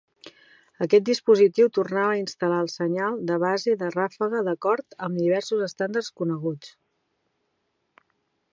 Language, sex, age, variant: Catalan, female, 40-49, Central